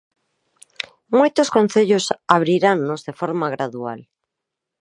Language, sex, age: Galician, female, 40-49